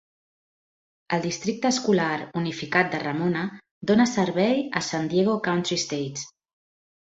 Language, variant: Catalan, Central